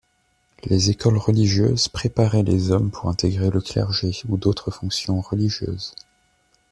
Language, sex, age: French, male, 19-29